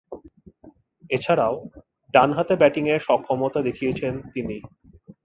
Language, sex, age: Bengali, male, 30-39